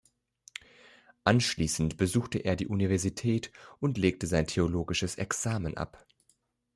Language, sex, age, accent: German, male, 30-39, Deutschland Deutsch